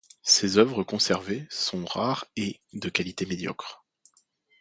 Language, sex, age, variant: French, male, 19-29, Français de métropole